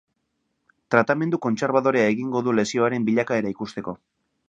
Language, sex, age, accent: Basque, male, 30-39, Mendebalekoa (Araba, Bizkaia, Gipuzkoako mendebaleko herri batzuk)